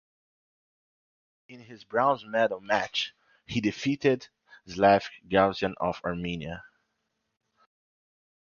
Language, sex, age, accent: English, male, 19-29, United States English